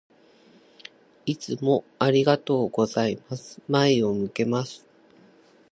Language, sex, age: Japanese, female, 40-49